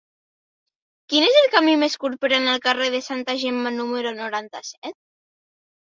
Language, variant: Catalan, Septentrional